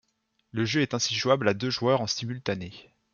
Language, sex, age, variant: French, male, 19-29, Français de métropole